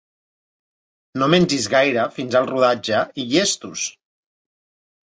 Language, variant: Catalan, Central